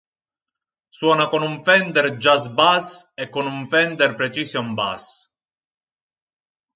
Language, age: Italian, 19-29